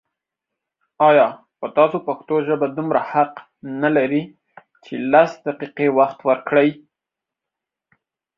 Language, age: Pashto, under 19